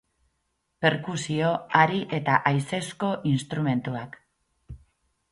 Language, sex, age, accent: Basque, female, 40-49, Erdialdekoa edo Nafarra (Gipuzkoa, Nafarroa)